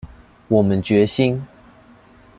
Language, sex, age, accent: Chinese, male, under 19, 出生地：臺中市